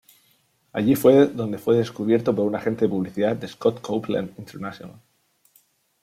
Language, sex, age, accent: Spanish, male, 19-29, España: Sur peninsular (Andalucia, Extremadura, Murcia)